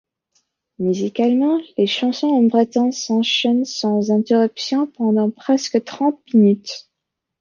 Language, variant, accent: French, Français d'Amérique du Nord, Français des États-Unis